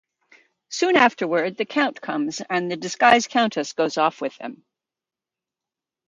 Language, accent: English, United States English